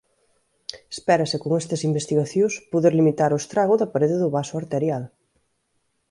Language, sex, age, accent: Galician, female, 19-29, Central (gheada)